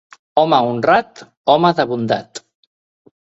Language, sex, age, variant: Catalan, male, 60-69, Central